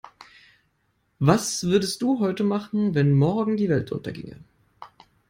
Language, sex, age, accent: German, male, 19-29, Deutschland Deutsch